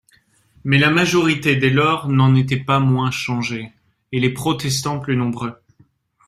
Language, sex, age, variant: French, male, 30-39, Français de métropole